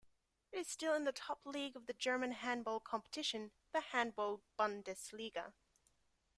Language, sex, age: English, female, 19-29